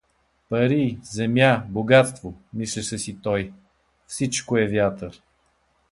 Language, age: Bulgarian, 60-69